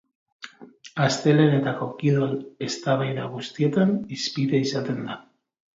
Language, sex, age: Basque, male, 30-39